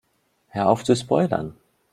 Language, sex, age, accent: German, male, 30-39, Deutschland Deutsch